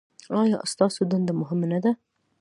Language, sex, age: Pashto, female, 19-29